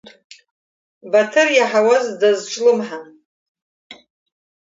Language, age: Abkhazian, under 19